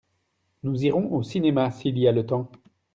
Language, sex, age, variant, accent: French, male, 30-39, Français d'Europe, Français de Belgique